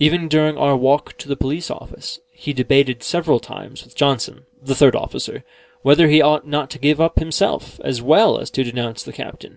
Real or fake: real